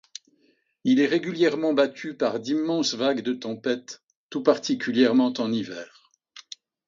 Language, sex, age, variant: French, male, 70-79, Français de métropole